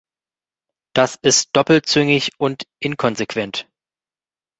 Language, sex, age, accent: German, male, 30-39, Deutschland Deutsch